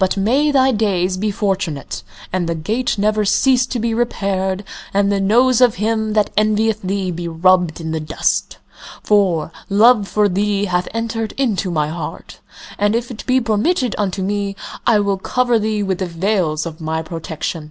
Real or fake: real